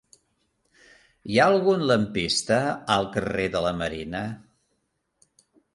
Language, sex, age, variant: Catalan, male, 50-59, Central